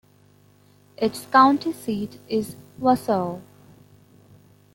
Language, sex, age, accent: English, female, under 19, India and South Asia (India, Pakistan, Sri Lanka)